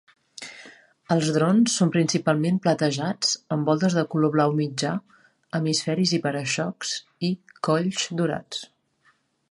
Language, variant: Catalan, Central